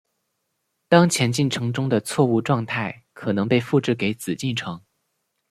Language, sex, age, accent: Chinese, male, 19-29, 出生地：湖北省